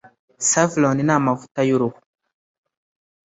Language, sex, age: Kinyarwanda, male, under 19